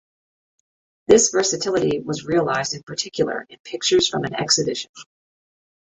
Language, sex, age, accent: English, female, 50-59, United States English